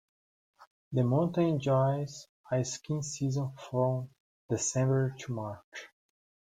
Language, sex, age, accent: English, male, 30-39, United States English